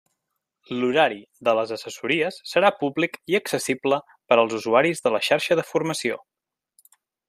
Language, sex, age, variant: Catalan, male, 30-39, Nord-Occidental